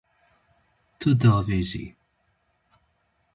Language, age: Kurdish, 19-29